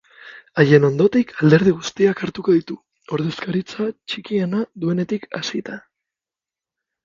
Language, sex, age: Basque, male, 30-39